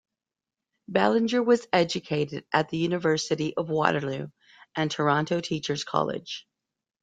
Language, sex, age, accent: English, female, 50-59, United States English